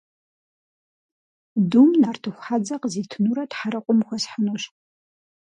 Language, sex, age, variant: Kabardian, female, 30-39, Адыгэбзэ (Къэбэрдей, Кирил, Урысей)